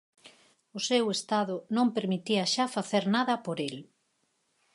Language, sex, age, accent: Galician, female, 50-59, Normativo (estándar)